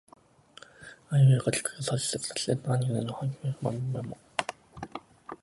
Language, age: Japanese, 19-29